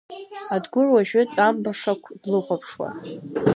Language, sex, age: Abkhazian, female, 30-39